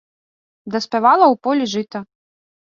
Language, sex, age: Belarusian, female, 30-39